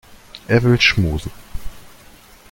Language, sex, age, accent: German, male, 30-39, Deutschland Deutsch